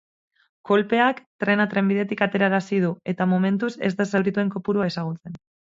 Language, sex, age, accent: Basque, female, 30-39, Mendebalekoa (Araba, Bizkaia, Gipuzkoako mendebaleko herri batzuk)